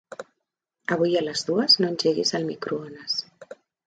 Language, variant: Catalan, Central